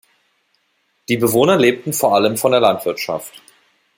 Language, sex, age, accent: German, male, 30-39, Deutschland Deutsch